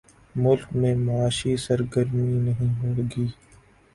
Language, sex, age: Urdu, male, 19-29